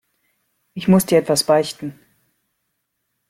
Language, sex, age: German, female, 19-29